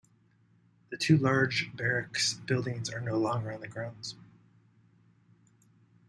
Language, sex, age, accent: English, male, 50-59, United States English